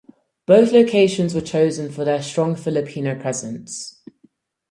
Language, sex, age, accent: English, female, 19-29, England English